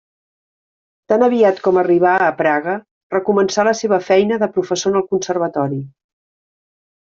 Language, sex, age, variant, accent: Catalan, female, 50-59, Central, central